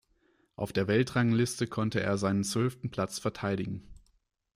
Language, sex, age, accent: German, male, 19-29, Deutschland Deutsch